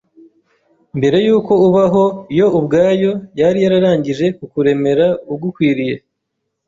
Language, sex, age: Kinyarwanda, male, 30-39